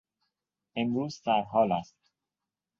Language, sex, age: Persian, male, 19-29